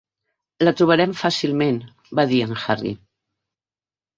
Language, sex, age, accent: Catalan, female, 50-59, balear; central